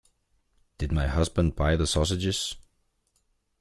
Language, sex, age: English, male, 19-29